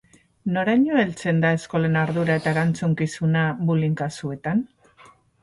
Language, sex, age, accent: Basque, female, 40-49, Mendebalekoa (Araba, Bizkaia, Gipuzkoako mendebaleko herri batzuk)